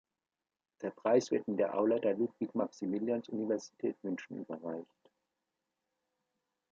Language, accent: German, Deutschland Deutsch